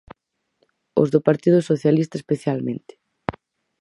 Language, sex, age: Galician, female, 19-29